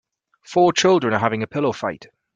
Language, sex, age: English, male, 40-49